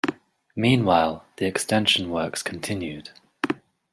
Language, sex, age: English, male, 30-39